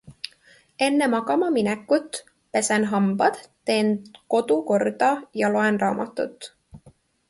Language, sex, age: Estonian, female, 19-29